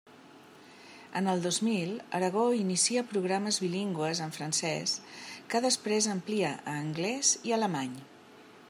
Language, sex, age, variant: Catalan, female, 50-59, Central